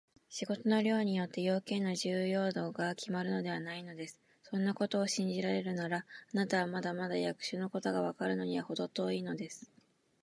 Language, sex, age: Japanese, female, 19-29